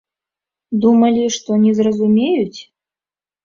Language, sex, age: Belarusian, female, 30-39